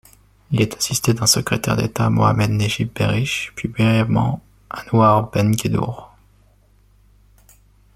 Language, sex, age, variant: French, male, 19-29, Français de métropole